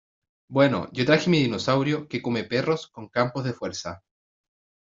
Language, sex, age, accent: Spanish, male, 19-29, Chileno: Chile, Cuyo